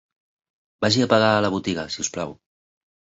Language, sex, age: Catalan, male, 40-49